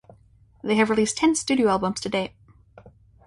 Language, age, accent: English, under 19, United States English